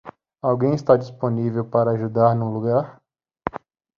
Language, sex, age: Portuguese, male, 19-29